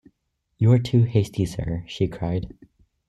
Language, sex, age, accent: English, male, under 19, United States English